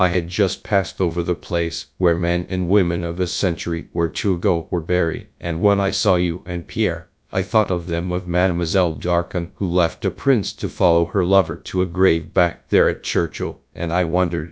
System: TTS, GradTTS